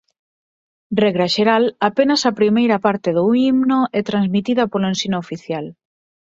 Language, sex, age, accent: Galician, female, 19-29, Normativo (estándar)